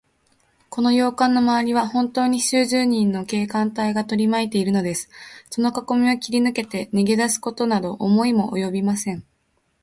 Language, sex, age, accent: Japanese, female, under 19, 標準語